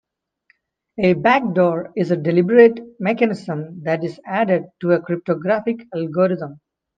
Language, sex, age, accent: English, male, 30-39, India and South Asia (India, Pakistan, Sri Lanka)